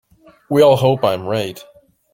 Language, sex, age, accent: English, male, 30-39, Canadian English